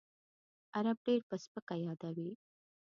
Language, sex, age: Pashto, female, 30-39